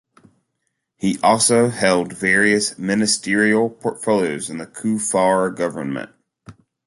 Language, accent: English, United States English